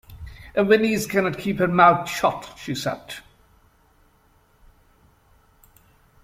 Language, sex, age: English, male, 50-59